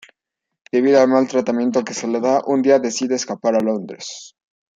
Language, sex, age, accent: Spanish, male, under 19, México